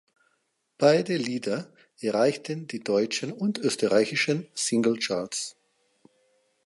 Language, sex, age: German, male, 50-59